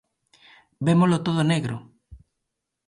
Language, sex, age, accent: Galician, male, 19-29, Normativo (estándar)